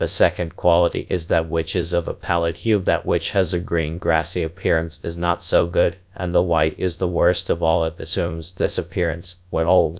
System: TTS, GradTTS